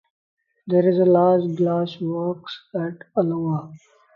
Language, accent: English, India and South Asia (India, Pakistan, Sri Lanka)